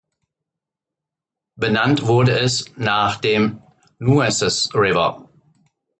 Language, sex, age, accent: German, male, 50-59, Deutschland Deutsch